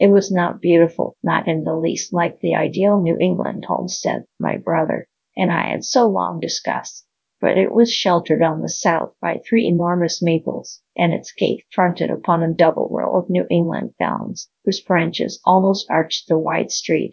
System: TTS, GradTTS